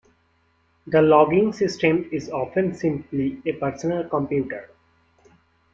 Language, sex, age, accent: English, male, 19-29, India and South Asia (India, Pakistan, Sri Lanka)